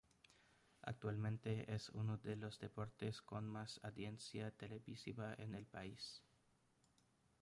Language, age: Spanish, 19-29